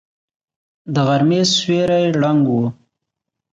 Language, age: Pashto, 19-29